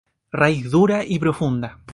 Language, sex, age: Spanish, male, 19-29